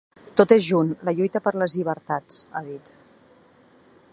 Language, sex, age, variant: Catalan, female, 40-49, Central